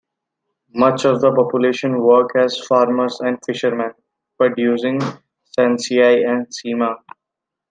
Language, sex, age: English, male, 19-29